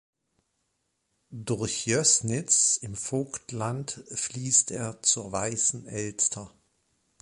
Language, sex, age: German, male, 40-49